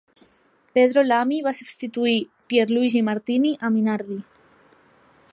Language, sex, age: Catalan, female, 19-29